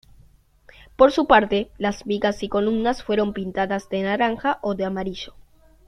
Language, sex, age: Spanish, male, under 19